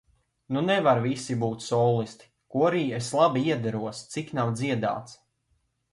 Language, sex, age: Latvian, male, 19-29